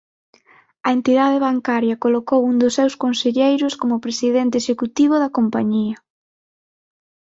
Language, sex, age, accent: Galician, female, 19-29, Atlántico (seseo e gheada); Normativo (estándar)